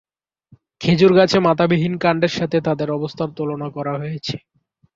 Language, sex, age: Bengali, male, under 19